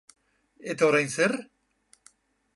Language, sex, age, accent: Basque, male, 60-69, Erdialdekoa edo Nafarra (Gipuzkoa, Nafarroa)